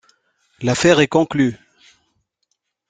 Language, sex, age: French, male, 30-39